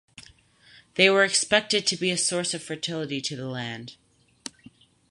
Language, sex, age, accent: English, male, under 19, United States English